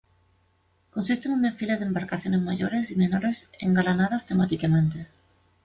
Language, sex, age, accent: Spanish, female, 30-39, España: Centro-Sur peninsular (Madrid, Toledo, Castilla-La Mancha)